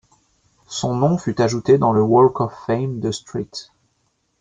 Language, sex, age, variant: French, male, 30-39, Français de métropole